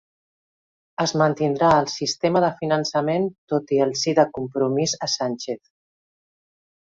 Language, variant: Catalan, Central